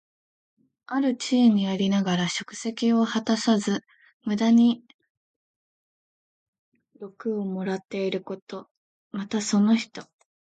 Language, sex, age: Japanese, female, 19-29